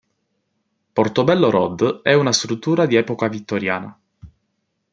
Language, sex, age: Italian, male, 19-29